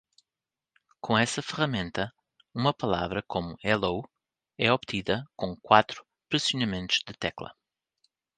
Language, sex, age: Portuguese, male, 40-49